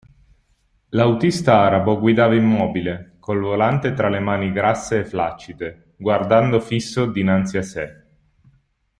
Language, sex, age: Italian, male, 30-39